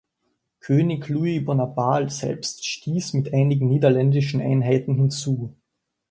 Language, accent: German, Österreichisches Deutsch